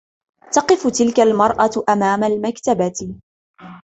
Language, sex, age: Arabic, female, 19-29